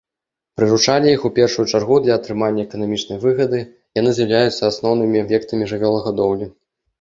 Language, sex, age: Belarusian, male, 19-29